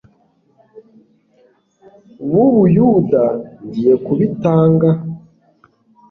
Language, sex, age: Kinyarwanda, male, 19-29